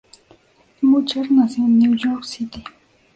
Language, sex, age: Spanish, female, under 19